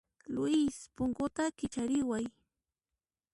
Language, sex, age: Puno Quechua, female, 19-29